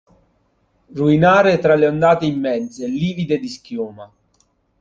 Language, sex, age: Italian, male, 30-39